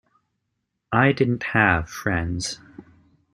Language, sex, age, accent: English, male, 30-39, United States English